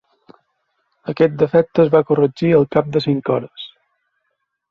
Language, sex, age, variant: Catalan, male, 19-29, Balear